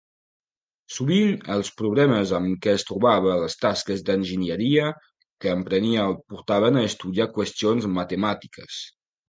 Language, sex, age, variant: Catalan, male, 19-29, Septentrional